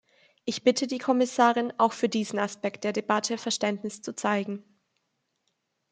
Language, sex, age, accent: German, female, 19-29, Deutschland Deutsch